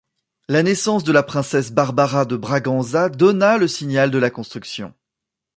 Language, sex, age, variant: French, male, 30-39, Français de métropole